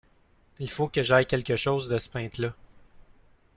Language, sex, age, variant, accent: French, male, 19-29, Français d'Amérique du Nord, Français du Canada